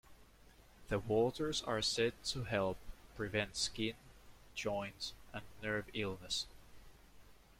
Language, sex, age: English, male, 19-29